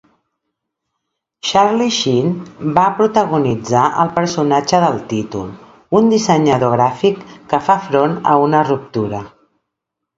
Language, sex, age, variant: Catalan, female, 50-59, Central